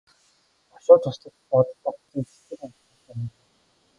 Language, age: Mongolian, 19-29